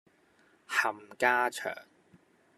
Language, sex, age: Cantonese, male, 30-39